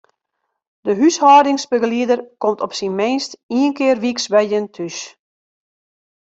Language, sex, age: Western Frisian, female, 40-49